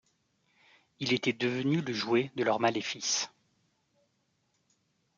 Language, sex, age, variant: French, male, 30-39, Français de métropole